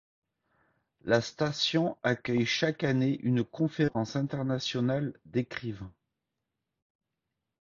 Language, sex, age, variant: French, male, 30-39, Français de métropole